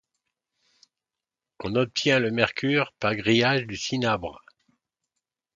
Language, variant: French, Français de métropole